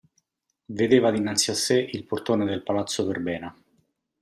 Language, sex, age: Italian, male, 40-49